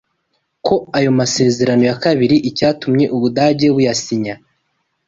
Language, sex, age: Kinyarwanda, male, 30-39